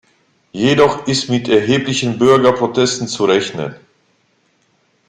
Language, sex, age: German, male, 50-59